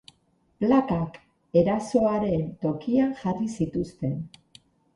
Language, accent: Basque, Mendebalekoa (Araba, Bizkaia, Gipuzkoako mendebaleko herri batzuk)